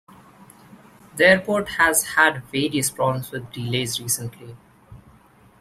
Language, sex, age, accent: English, male, 19-29, India and South Asia (India, Pakistan, Sri Lanka)